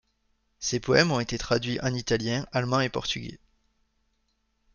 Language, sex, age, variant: French, male, 19-29, Français de métropole